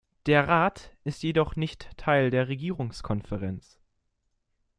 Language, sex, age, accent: German, male, under 19, Deutschland Deutsch